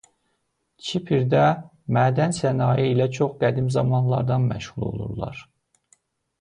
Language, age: Azerbaijani, 30-39